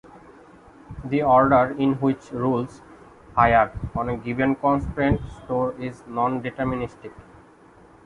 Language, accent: English, India and South Asia (India, Pakistan, Sri Lanka)